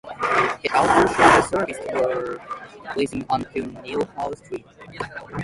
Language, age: English, 19-29